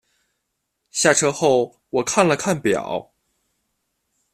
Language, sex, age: Chinese, male, 19-29